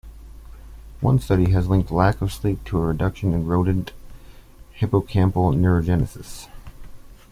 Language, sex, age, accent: English, male, 30-39, United States English